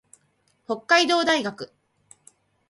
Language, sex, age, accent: Japanese, female, 40-49, 標準語